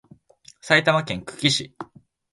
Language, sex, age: Japanese, male, 19-29